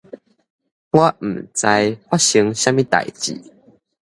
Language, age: Min Nan Chinese, 19-29